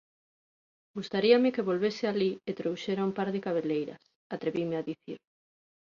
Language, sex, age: Galician, female, 40-49